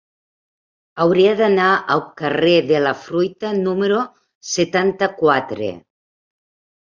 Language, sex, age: Catalan, female, 60-69